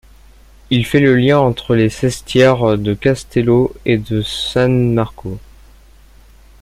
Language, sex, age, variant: French, male, under 19, Français de métropole